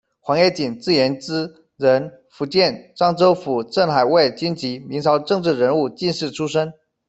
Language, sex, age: Chinese, male, 30-39